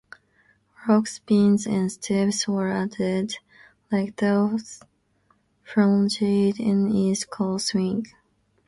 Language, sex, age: English, female, under 19